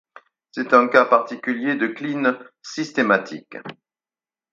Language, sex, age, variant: French, male, 60-69, Français de métropole